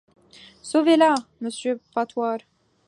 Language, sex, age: French, female, 19-29